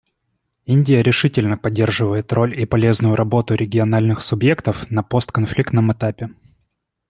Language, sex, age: Russian, male, 19-29